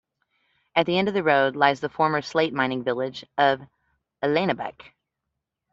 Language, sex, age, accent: English, female, 50-59, United States English